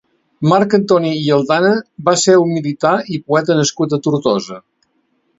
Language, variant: Catalan, Central